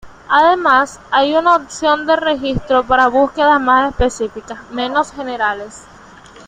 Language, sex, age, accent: Spanish, female, under 19, Caribe: Cuba, Venezuela, Puerto Rico, República Dominicana, Panamá, Colombia caribeña, México caribeño, Costa del golfo de México